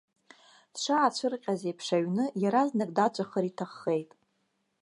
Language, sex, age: Abkhazian, female, 30-39